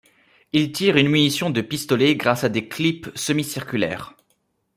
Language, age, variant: French, 19-29, Français de métropole